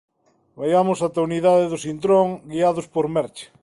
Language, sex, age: Galician, male, 40-49